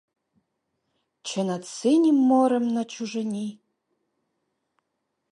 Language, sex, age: Ukrainian, female, 40-49